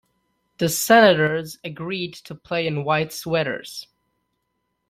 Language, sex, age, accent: English, male, 19-29, United States English